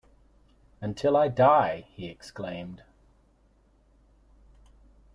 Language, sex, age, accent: English, male, 40-49, Australian English